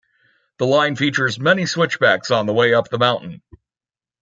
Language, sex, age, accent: English, male, 30-39, United States English